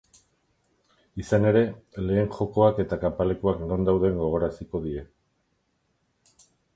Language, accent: Basque, Erdialdekoa edo Nafarra (Gipuzkoa, Nafarroa)